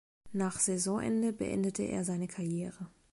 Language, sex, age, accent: German, female, 30-39, Deutschland Deutsch